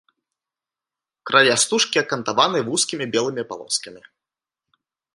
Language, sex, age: Belarusian, male, 19-29